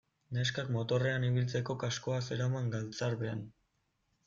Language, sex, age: Basque, male, 19-29